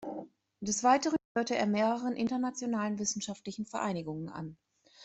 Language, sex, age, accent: German, female, 30-39, Deutschland Deutsch